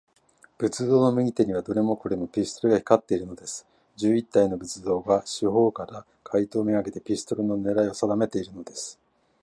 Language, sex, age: Japanese, male, 50-59